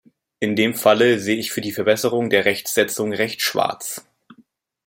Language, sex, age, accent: German, male, 30-39, Deutschland Deutsch